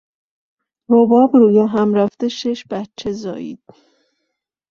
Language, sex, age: Persian, female, 30-39